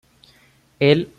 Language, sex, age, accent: Spanish, male, 19-29, Andino-Pacífico: Colombia, Perú, Ecuador, oeste de Bolivia y Venezuela andina